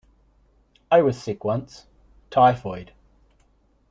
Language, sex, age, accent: English, male, 40-49, Australian English